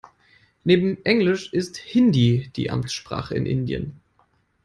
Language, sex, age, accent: German, male, 19-29, Deutschland Deutsch